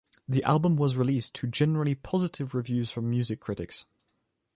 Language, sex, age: English, male, 19-29